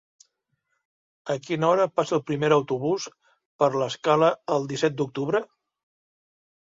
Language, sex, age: Catalan, male, 60-69